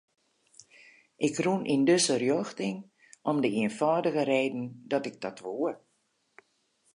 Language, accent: Western Frisian, Klaaifrysk